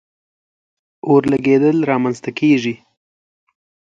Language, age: Pashto, under 19